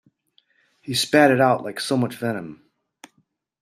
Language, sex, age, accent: English, male, 50-59, United States English